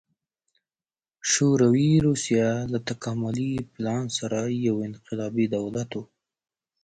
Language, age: Pashto, 40-49